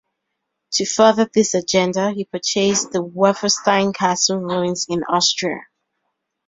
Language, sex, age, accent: English, female, 19-29, England English